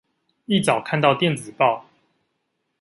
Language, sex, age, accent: Chinese, male, 19-29, 出生地：臺北市